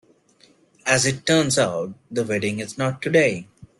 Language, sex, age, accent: English, male, 19-29, India and South Asia (India, Pakistan, Sri Lanka)